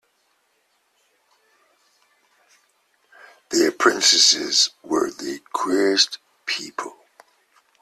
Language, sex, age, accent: English, male, 50-59, England English